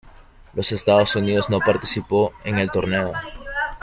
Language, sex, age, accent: Spanish, male, 19-29, México